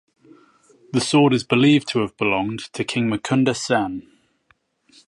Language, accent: English, England English